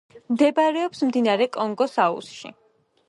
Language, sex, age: Georgian, female, 19-29